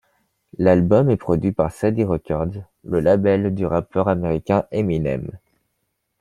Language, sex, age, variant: French, male, 19-29, Français de métropole